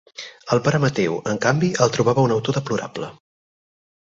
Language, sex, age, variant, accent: Catalan, male, 30-39, Central, Barcelona